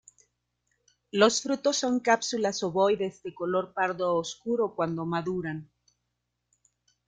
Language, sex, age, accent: Spanish, female, 40-49, México